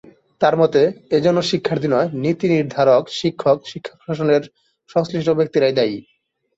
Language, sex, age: Bengali, male, 19-29